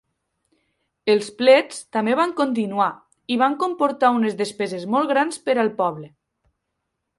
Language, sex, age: Catalan, male, under 19